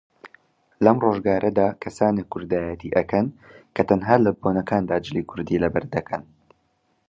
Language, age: Central Kurdish, 19-29